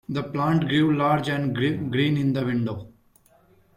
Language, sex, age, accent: English, male, 19-29, India and South Asia (India, Pakistan, Sri Lanka)